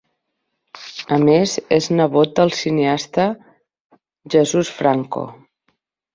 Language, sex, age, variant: Catalan, female, 40-49, Central